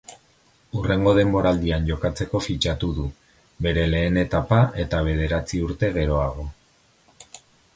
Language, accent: Basque, Erdialdekoa edo Nafarra (Gipuzkoa, Nafarroa)